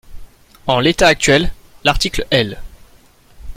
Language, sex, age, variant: French, male, 19-29, Français de métropole